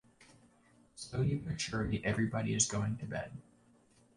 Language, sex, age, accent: English, male, 19-29, United States English